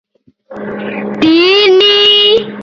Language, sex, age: English, female, under 19